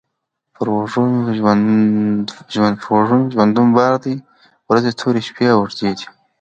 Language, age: Pashto, under 19